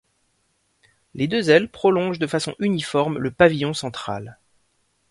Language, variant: French, Français de métropole